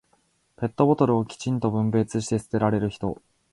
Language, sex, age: Japanese, male, 19-29